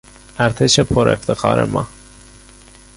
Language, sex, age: Persian, male, 19-29